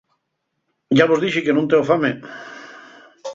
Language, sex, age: Asturian, male, 50-59